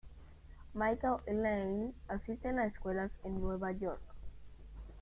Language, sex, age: Spanish, male, under 19